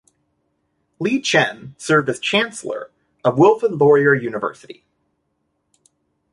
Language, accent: English, United States English